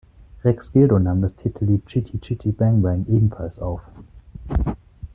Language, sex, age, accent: German, male, 30-39, Deutschland Deutsch